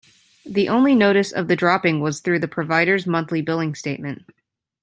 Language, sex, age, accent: English, female, 19-29, United States English